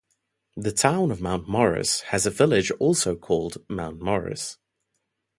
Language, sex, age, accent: English, male, 19-29, Southern African (South Africa, Zimbabwe, Namibia)